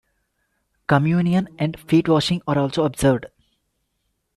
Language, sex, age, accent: English, male, 19-29, India and South Asia (India, Pakistan, Sri Lanka)